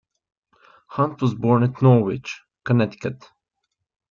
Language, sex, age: English, male, 19-29